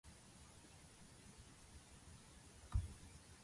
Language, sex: English, female